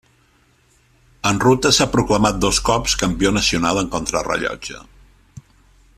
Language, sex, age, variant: Catalan, male, 50-59, Central